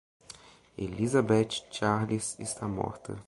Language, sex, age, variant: Portuguese, male, 19-29, Portuguese (Brasil)